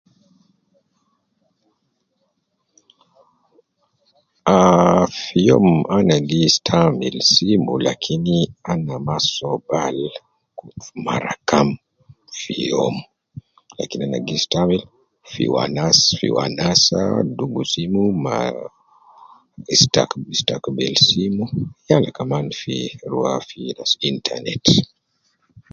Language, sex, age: Nubi, male, 50-59